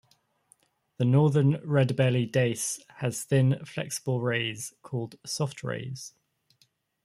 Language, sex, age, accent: English, male, 19-29, England English